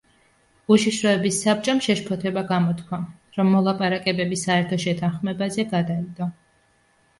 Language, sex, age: Georgian, female, 30-39